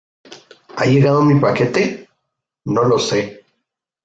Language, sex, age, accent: Spanish, male, under 19, México